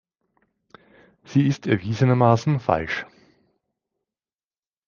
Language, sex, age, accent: German, male, 40-49, Österreichisches Deutsch